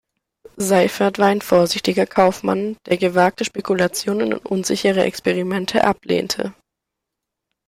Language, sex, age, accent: German, male, under 19, Deutschland Deutsch